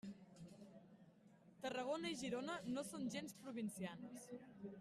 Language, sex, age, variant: Catalan, female, under 19, Central